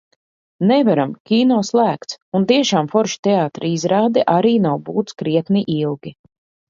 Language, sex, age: Latvian, female, 40-49